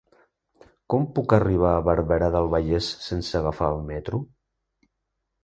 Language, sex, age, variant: Catalan, male, 60-69, Central